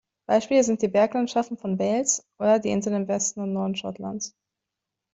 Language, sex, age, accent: German, female, 19-29, Deutschland Deutsch